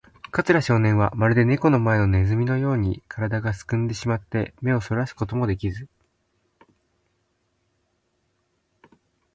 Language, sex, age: Japanese, male, 19-29